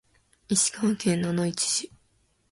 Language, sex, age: Japanese, female, under 19